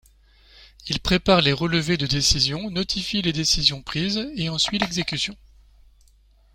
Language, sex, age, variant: French, male, 40-49, Français de métropole